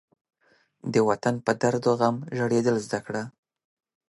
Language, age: Pashto, 19-29